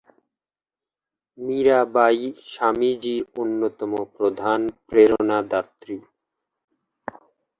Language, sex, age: Bengali, male, 40-49